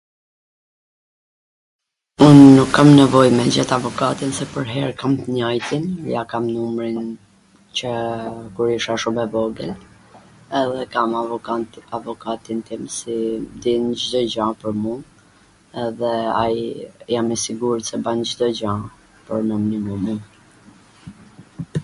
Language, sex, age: Gheg Albanian, female, 40-49